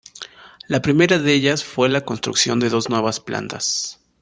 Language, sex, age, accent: Spanish, male, 19-29, México